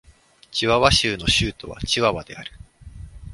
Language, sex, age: Japanese, male, 19-29